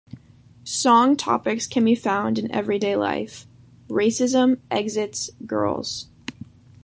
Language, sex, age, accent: English, female, under 19, United States English